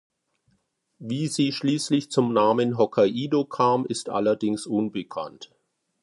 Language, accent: German, Deutschland Deutsch